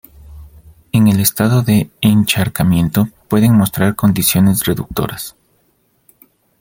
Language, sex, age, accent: Spanish, male, 30-39, Andino-Pacífico: Colombia, Perú, Ecuador, oeste de Bolivia y Venezuela andina